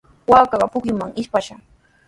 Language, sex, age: Sihuas Ancash Quechua, female, 19-29